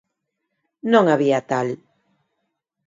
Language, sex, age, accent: Galician, female, 40-49, Neofalante